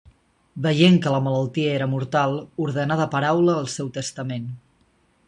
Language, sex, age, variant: Catalan, male, 19-29, Nord-Occidental